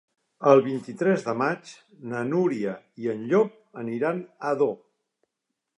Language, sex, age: Catalan, male, 60-69